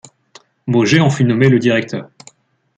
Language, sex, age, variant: French, male, 19-29, Français de métropole